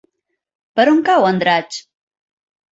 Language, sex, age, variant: Catalan, female, 40-49, Central